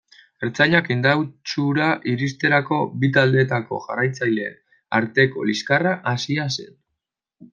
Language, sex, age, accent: Basque, male, 19-29, Mendebalekoa (Araba, Bizkaia, Gipuzkoako mendebaleko herri batzuk)